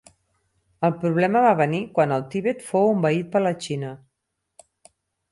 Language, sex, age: Catalan, female, 50-59